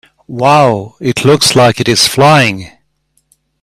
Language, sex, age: English, male, 60-69